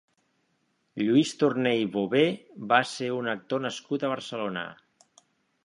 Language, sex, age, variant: Catalan, male, 50-59, Central